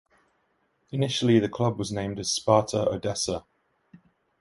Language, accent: English, England English